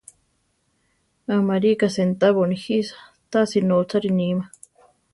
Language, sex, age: Central Tarahumara, female, 30-39